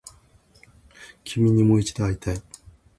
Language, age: Japanese, 60-69